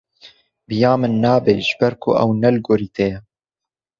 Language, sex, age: Kurdish, male, 19-29